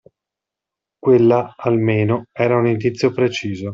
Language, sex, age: Italian, male, 40-49